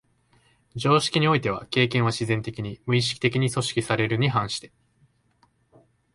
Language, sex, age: Japanese, male, 19-29